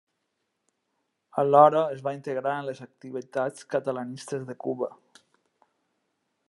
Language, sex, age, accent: Catalan, male, 50-59, valencià